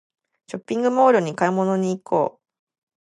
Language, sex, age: Japanese, female, under 19